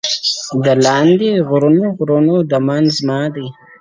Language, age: Pashto, 19-29